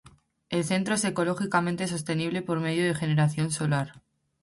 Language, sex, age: Spanish, female, 19-29